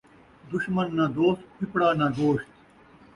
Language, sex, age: Saraiki, male, 50-59